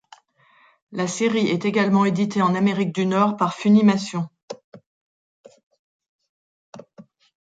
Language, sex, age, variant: French, female, 40-49, Français de métropole